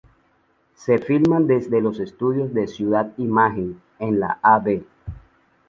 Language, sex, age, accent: Spanish, male, 30-39, Caribe: Cuba, Venezuela, Puerto Rico, República Dominicana, Panamá, Colombia caribeña, México caribeño, Costa del golfo de México